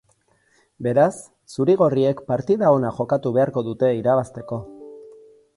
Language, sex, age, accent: Basque, male, 40-49, Erdialdekoa edo Nafarra (Gipuzkoa, Nafarroa)